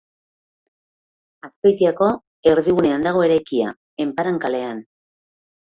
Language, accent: Basque, Mendebalekoa (Araba, Bizkaia, Gipuzkoako mendebaleko herri batzuk)